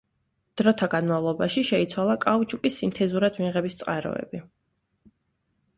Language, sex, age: Georgian, female, 19-29